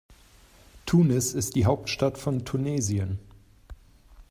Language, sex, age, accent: German, male, 50-59, Deutschland Deutsch